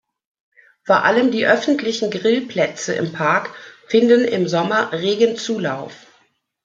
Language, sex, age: German, female, 50-59